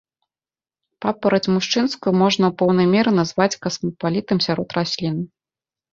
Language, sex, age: Belarusian, female, 30-39